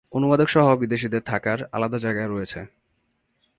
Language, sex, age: Bengali, male, 19-29